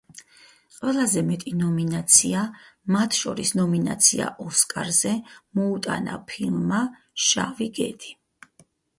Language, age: Georgian, 40-49